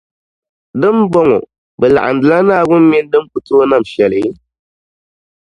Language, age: Dagbani, 19-29